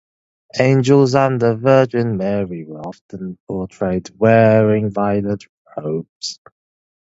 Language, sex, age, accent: English, male, 19-29, England English